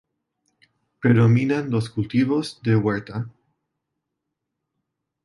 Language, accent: Spanish, Rioplatense: Argentina, Uruguay, este de Bolivia, Paraguay